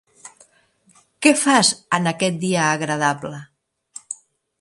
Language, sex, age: Catalan, female, 60-69